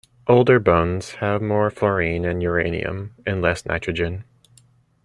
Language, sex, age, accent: English, male, 30-39, United States English